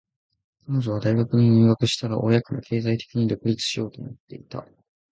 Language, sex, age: Japanese, male, 19-29